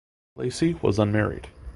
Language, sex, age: English, male, 19-29